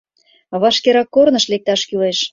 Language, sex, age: Mari, female, 30-39